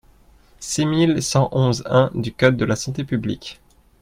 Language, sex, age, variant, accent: French, male, 19-29, Français d'Europe, Français de Suisse